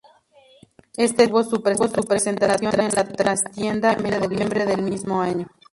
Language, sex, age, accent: Spanish, female, 30-39, México